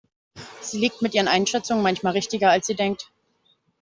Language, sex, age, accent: German, female, 19-29, Deutschland Deutsch